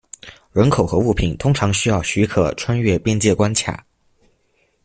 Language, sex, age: Chinese, male, under 19